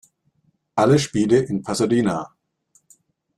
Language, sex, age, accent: German, male, 40-49, Deutschland Deutsch